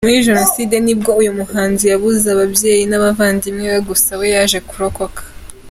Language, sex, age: Kinyarwanda, female, under 19